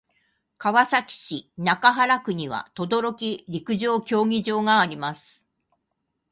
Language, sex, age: Japanese, female, 60-69